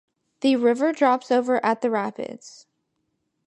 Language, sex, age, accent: English, female, under 19, United States English